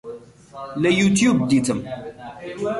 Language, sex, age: Central Kurdish, male, 19-29